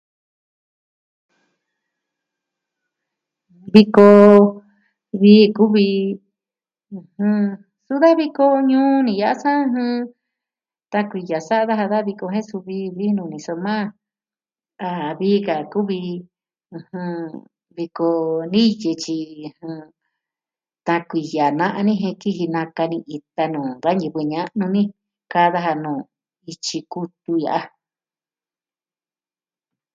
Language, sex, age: Southwestern Tlaxiaco Mixtec, female, 60-69